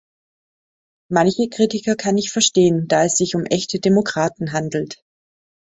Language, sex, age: German, female, 30-39